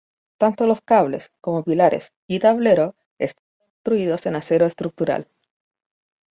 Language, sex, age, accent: Spanish, female, 19-29, Chileno: Chile, Cuyo